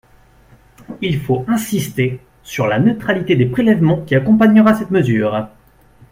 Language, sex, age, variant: French, male, 30-39, Français de métropole